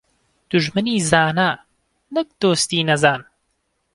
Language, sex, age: Central Kurdish, male, 19-29